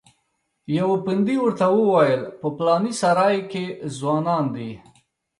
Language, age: Pashto, 30-39